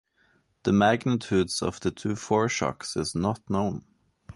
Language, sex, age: English, male, 30-39